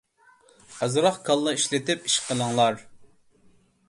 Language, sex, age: Uyghur, male, 30-39